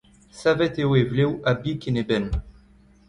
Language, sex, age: Breton, male, 19-29